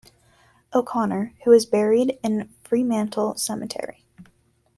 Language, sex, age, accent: English, female, under 19, United States English